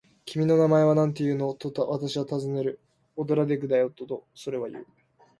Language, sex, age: Japanese, male, 19-29